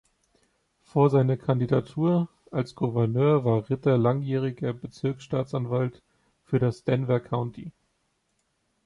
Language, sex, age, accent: German, male, 30-39, Deutschland Deutsch